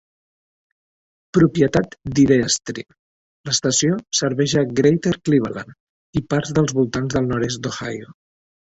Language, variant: Catalan, Central